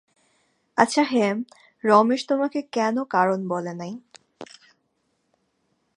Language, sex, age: Bengali, female, 19-29